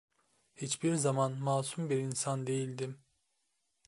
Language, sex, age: Turkish, male, 19-29